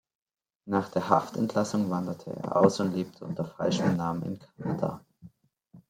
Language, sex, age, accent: German, male, under 19, Deutschland Deutsch